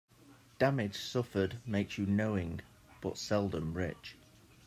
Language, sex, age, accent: English, male, 40-49, England English